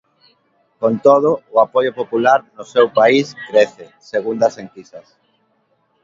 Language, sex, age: Galician, male, 40-49